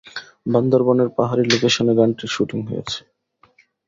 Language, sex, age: Bengali, male, 19-29